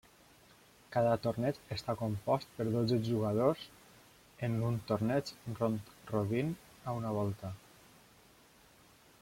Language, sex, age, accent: Catalan, male, 30-39, valencià